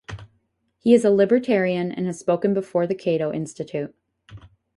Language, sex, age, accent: English, female, 19-29, United States English